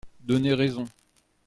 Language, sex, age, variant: French, male, 40-49, Français de métropole